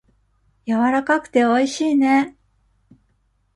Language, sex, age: Japanese, female, 40-49